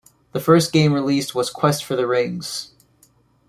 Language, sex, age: English, male, 19-29